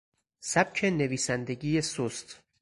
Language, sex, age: Persian, male, 30-39